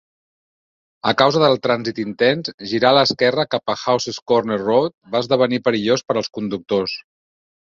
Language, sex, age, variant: Catalan, male, 40-49, Central